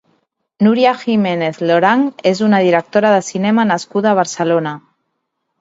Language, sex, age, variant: Catalan, female, 40-49, Central